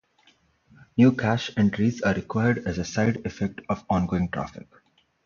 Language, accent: English, India and South Asia (India, Pakistan, Sri Lanka)